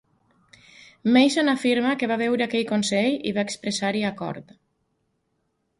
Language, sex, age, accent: Catalan, female, 40-49, valencià